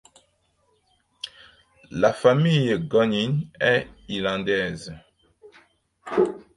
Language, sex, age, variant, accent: French, male, 30-39, Français d'Afrique subsaharienne et des îles africaines, Français du Cameroun